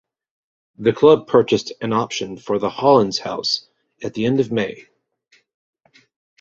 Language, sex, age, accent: English, male, 40-49, United States English